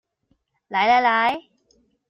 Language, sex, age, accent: Chinese, female, 30-39, 出生地：臺中市